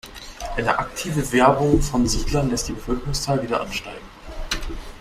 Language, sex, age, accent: German, male, under 19, Deutschland Deutsch